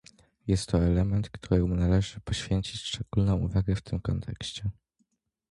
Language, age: Polish, under 19